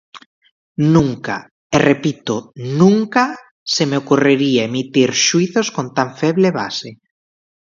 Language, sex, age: Galician, male, 19-29